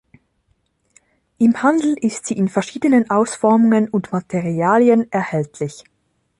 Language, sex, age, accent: German, female, 19-29, Schweizerdeutsch